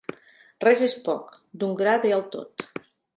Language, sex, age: Catalan, female, 50-59